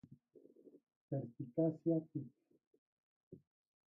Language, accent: Spanish, México